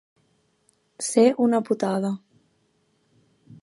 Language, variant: Catalan, Balear